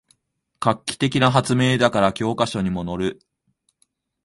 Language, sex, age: Japanese, male, 19-29